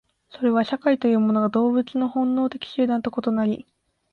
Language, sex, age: Japanese, female, under 19